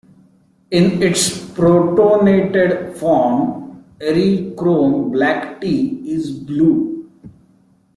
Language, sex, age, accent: English, male, 30-39, India and South Asia (India, Pakistan, Sri Lanka)